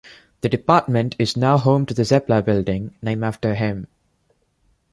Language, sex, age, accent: English, male, 19-29, India and South Asia (India, Pakistan, Sri Lanka)